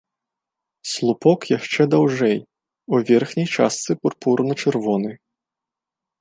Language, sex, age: Belarusian, male, 19-29